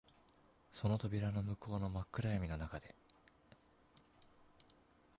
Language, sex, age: Japanese, male, 19-29